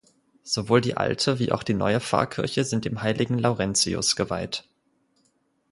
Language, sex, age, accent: German, male, 19-29, Deutschland Deutsch